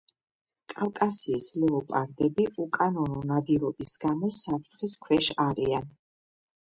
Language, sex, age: Georgian, female, 50-59